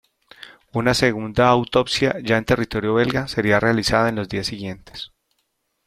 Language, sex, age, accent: Spanish, male, 30-39, Caribe: Cuba, Venezuela, Puerto Rico, República Dominicana, Panamá, Colombia caribeña, México caribeño, Costa del golfo de México